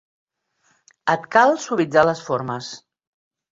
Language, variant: Catalan, Central